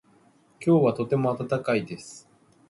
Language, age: Japanese, 30-39